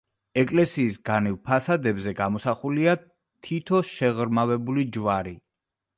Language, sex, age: Georgian, male, 40-49